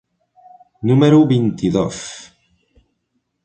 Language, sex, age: Catalan, male, 19-29